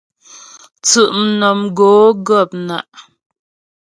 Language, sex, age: Ghomala, female, 30-39